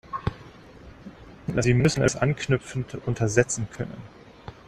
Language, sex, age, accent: German, male, 30-39, Deutschland Deutsch